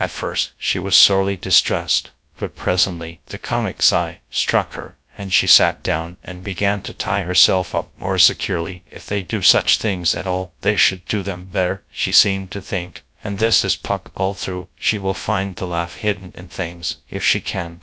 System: TTS, GradTTS